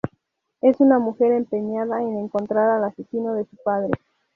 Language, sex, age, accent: Spanish, female, 19-29, México